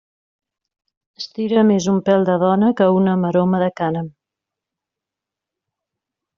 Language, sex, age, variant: Catalan, female, 30-39, Central